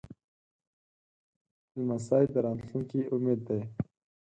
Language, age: Pashto, 19-29